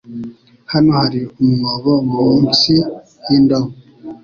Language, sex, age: Kinyarwanda, male, 19-29